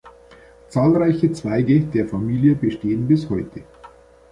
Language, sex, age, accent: German, male, 40-49, Deutschland Deutsch